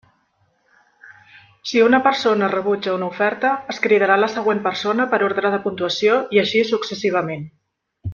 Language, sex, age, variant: Catalan, female, 40-49, Central